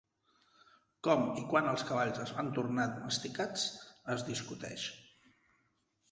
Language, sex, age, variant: Catalan, male, 50-59, Central